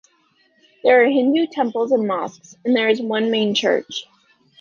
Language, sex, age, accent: English, female, 19-29, United States English